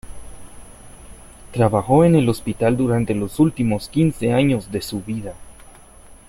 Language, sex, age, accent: Spanish, male, 19-29, América central